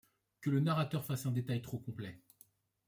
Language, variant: French, Français de métropole